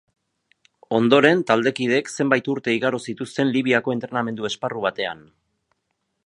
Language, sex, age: Basque, male, 50-59